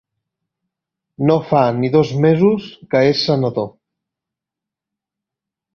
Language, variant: Catalan, Central